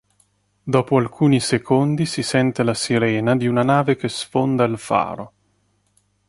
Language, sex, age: Italian, male, 30-39